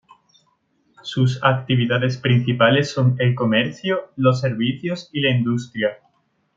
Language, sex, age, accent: Spanish, male, under 19, España: Sur peninsular (Andalucia, Extremadura, Murcia)